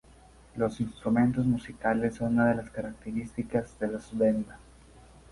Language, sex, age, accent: Spanish, male, 19-29, México